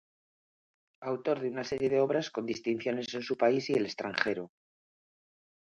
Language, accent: Spanish, España: Norte peninsular (Asturias, Castilla y León, Cantabria, País Vasco, Navarra, Aragón, La Rioja, Guadalajara, Cuenca)